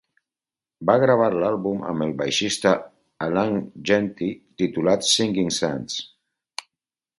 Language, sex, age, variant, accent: Catalan, male, 50-59, Valencià meridional, valencià